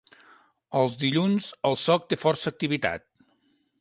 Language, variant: Catalan, Central